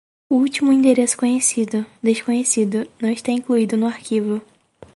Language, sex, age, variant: Portuguese, female, 19-29, Portuguese (Brasil)